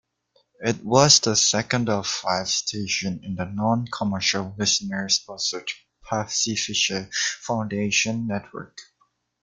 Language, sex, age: English, male, under 19